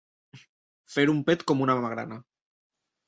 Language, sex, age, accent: Catalan, male, 19-29, valencià